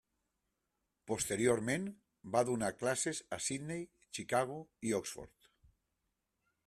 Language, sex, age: Catalan, male, 50-59